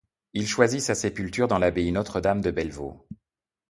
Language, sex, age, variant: French, male, 50-59, Français de métropole